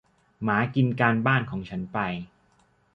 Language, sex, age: Thai, male, 40-49